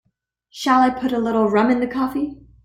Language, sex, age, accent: English, female, under 19, Canadian English